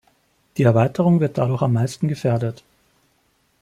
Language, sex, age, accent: German, male, 30-39, Österreichisches Deutsch